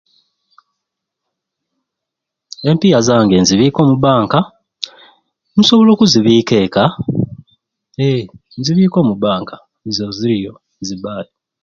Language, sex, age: Ruuli, male, 30-39